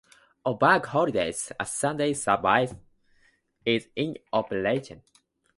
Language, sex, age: English, male, 19-29